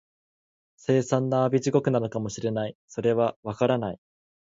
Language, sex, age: Japanese, male, 19-29